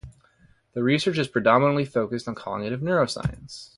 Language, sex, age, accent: English, male, 30-39, United States English